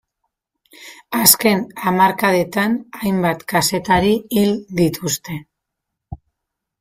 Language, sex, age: Basque, female, 30-39